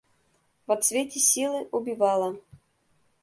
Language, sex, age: Mari, female, 30-39